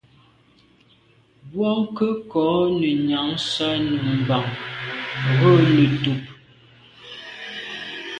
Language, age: Medumba, 30-39